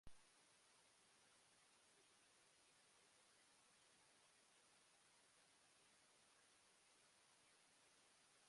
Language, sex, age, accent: English, male, 19-29, United States English